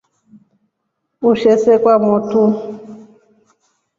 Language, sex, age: Rombo, female, 40-49